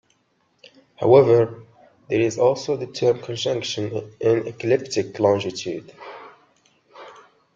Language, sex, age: English, male, 19-29